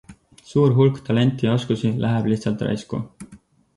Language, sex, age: Estonian, male, 19-29